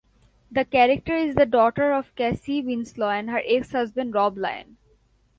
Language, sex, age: English, female, 19-29